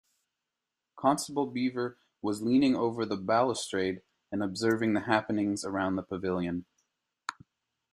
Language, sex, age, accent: English, male, 19-29, United States English